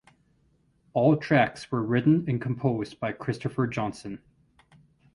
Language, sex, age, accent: English, male, 40-49, United States English